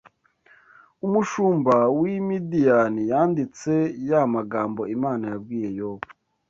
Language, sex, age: Kinyarwanda, male, 19-29